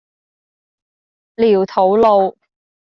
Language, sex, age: Cantonese, female, under 19